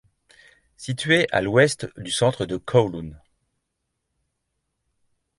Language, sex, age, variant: French, male, 50-59, Français de métropole